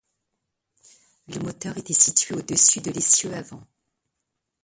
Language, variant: French, Français de métropole